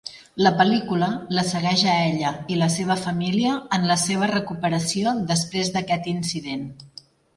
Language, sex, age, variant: Catalan, female, 40-49, Central